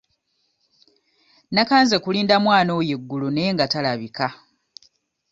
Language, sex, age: Ganda, female, 30-39